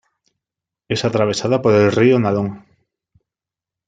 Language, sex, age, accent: Spanish, male, 30-39, España: Sur peninsular (Andalucia, Extremadura, Murcia)